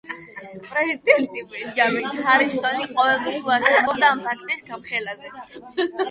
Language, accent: Georgian, ჩვეულებრივი